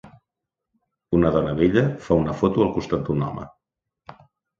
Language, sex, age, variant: Catalan, male, 40-49, Central